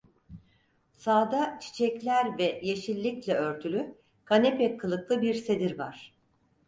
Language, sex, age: Turkish, female, 60-69